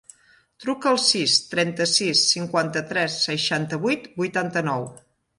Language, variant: Catalan, Central